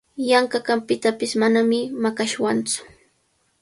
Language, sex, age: Cajatambo North Lima Quechua, female, 19-29